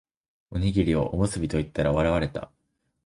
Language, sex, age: Japanese, male, under 19